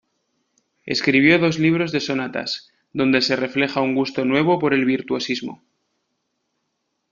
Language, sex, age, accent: Spanish, male, 30-39, España: Norte peninsular (Asturias, Castilla y León, Cantabria, País Vasco, Navarra, Aragón, La Rioja, Guadalajara, Cuenca)